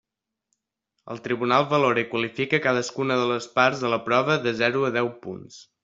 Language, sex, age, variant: Catalan, male, under 19, Balear